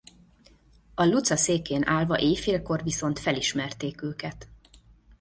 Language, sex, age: Hungarian, female, 40-49